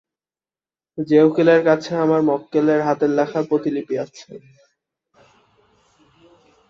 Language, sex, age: Bengali, male, under 19